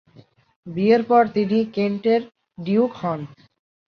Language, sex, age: Bengali, male, 40-49